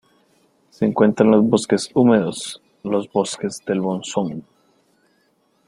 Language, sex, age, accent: Spanish, male, 19-29, América central